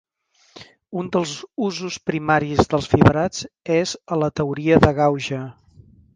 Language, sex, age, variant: Catalan, male, 50-59, Central